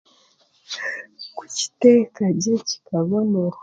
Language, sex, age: Chiga, female, 30-39